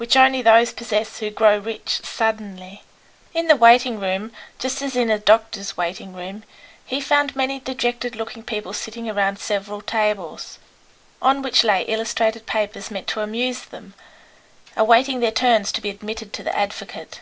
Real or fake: real